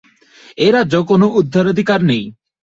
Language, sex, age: Bengali, male, 19-29